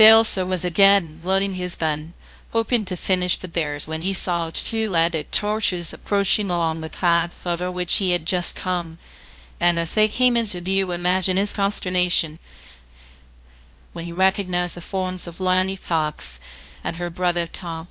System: TTS, VITS